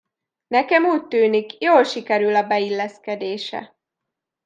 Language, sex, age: Hungarian, female, 19-29